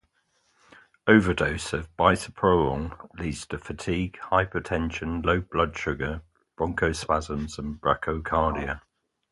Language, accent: English, England English